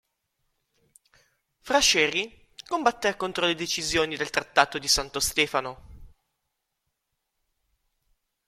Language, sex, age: Italian, male, 30-39